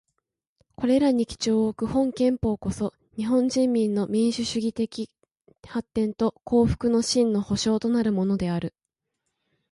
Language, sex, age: Japanese, female, 19-29